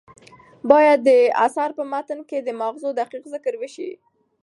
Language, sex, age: Pashto, female, under 19